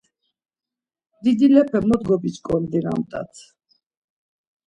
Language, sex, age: Laz, female, 50-59